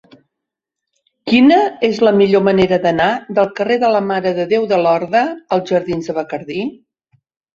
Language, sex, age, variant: Catalan, female, 50-59, Central